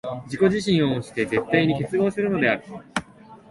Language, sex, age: Japanese, male, 19-29